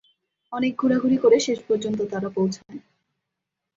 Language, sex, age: Bengali, female, 19-29